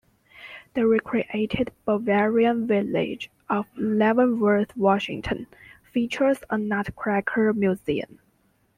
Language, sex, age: English, female, 19-29